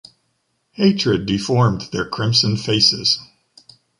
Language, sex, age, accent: English, male, 50-59, United States English